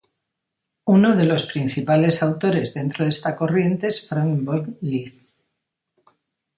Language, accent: Spanish, España: Centro-Sur peninsular (Madrid, Toledo, Castilla-La Mancha)